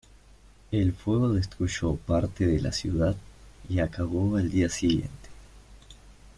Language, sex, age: Spanish, male, 19-29